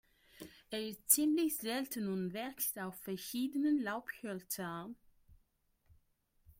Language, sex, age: German, female, 19-29